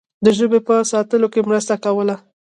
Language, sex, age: Pashto, female, 19-29